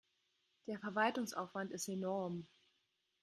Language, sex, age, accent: German, female, 19-29, Deutschland Deutsch